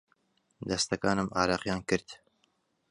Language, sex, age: Central Kurdish, male, 30-39